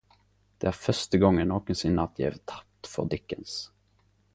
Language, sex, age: Norwegian Nynorsk, male, 19-29